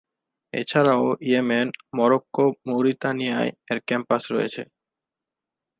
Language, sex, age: Bengali, male, 19-29